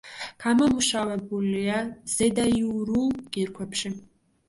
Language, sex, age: Georgian, female, under 19